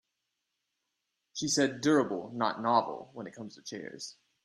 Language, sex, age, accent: English, male, 19-29, United States English